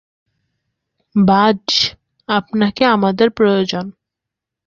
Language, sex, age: Bengali, female, 19-29